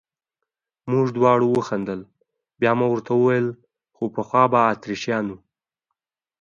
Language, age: Pashto, under 19